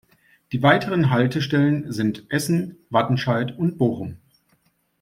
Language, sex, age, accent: German, male, 40-49, Deutschland Deutsch